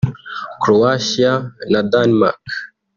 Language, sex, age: Kinyarwanda, male, 19-29